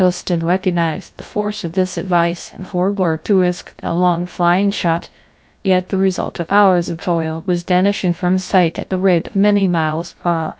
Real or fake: fake